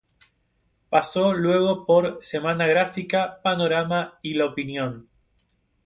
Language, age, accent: Spanish, 30-39, Rioplatense: Argentina, Uruguay, este de Bolivia, Paraguay